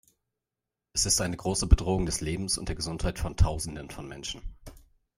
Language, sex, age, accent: German, male, 30-39, Deutschland Deutsch